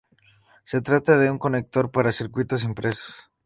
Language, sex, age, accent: Spanish, male, 19-29, México